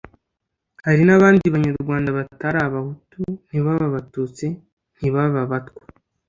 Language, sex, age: Kinyarwanda, male, under 19